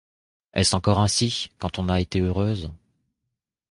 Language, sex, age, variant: French, male, 19-29, Français de métropole